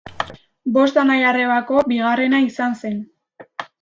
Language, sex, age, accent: Basque, female, under 19, Mendebalekoa (Araba, Bizkaia, Gipuzkoako mendebaleko herri batzuk)